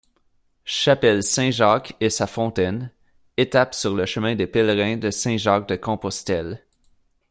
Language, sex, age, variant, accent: French, male, 19-29, Français d'Amérique du Nord, Français du Canada